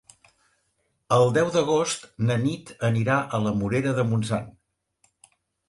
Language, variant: Catalan, Central